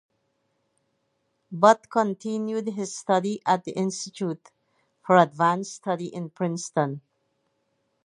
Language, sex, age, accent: English, female, 50-59, England English